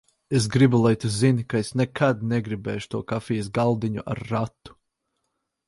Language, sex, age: Latvian, male, 19-29